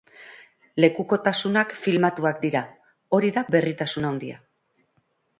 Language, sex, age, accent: Basque, female, 40-49, Erdialdekoa edo Nafarra (Gipuzkoa, Nafarroa)